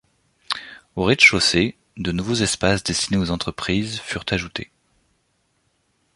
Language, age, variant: French, 30-39, Français de métropole